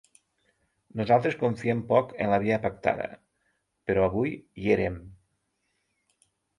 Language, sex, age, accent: Catalan, male, 40-49, Lleidatà